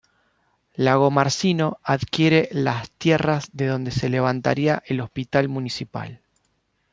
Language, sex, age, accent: Spanish, male, 40-49, Rioplatense: Argentina, Uruguay, este de Bolivia, Paraguay